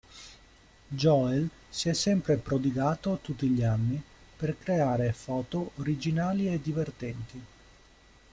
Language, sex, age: Italian, male, 30-39